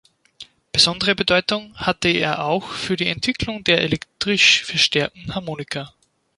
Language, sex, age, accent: German, male, 19-29, Österreichisches Deutsch